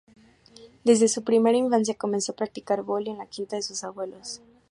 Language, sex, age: Spanish, female, 19-29